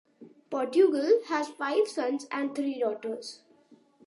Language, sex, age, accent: English, male, under 19, India and South Asia (India, Pakistan, Sri Lanka)